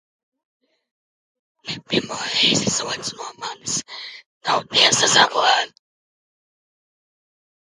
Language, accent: Latvian, bez akcenta